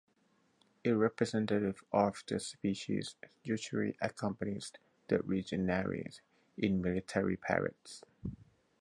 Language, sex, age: English, male, 30-39